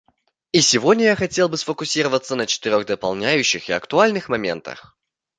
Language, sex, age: Russian, male, 19-29